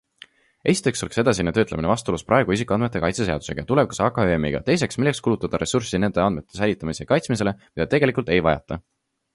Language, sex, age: Estonian, male, 19-29